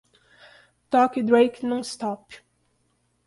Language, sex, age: Portuguese, female, 30-39